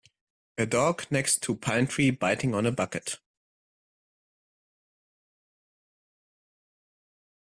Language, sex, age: English, male, 19-29